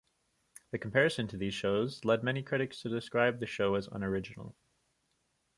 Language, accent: English, Canadian English